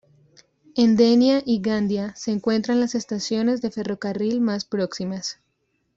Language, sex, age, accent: Spanish, female, 19-29, Caribe: Cuba, Venezuela, Puerto Rico, República Dominicana, Panamá, Colombia caribeña, México caribeño, Costa del golfo de México